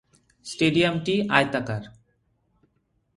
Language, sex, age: Bengali, male, 19-29